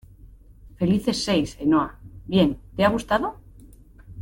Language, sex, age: Spanish, female, 30-39